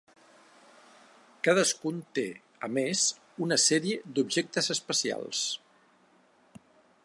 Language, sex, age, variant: Catalan, male, 50-59, Central